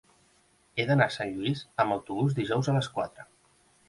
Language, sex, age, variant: Catalan, male, 30-39, Central